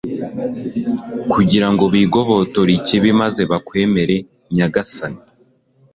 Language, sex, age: Kinyarwanda, male, 19-29